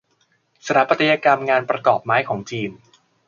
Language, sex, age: Thai, male, 40-49